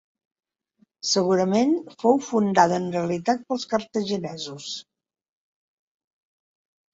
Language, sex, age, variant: Catalan, female, 70-79, Central